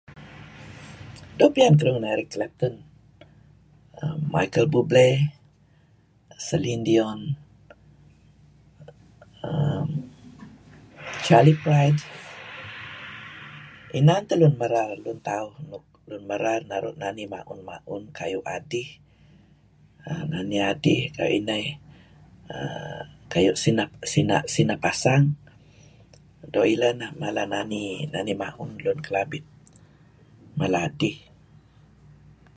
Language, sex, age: Kelabit, female, 60-69